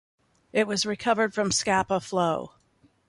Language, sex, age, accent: English, female, 70-79, United States English